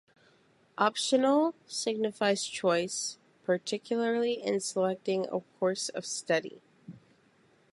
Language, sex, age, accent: English, female, 19-29, United States English